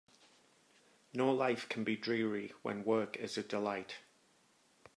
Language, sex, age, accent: English, male, 40-49, England English